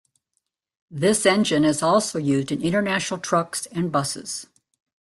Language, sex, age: English, female, 70-79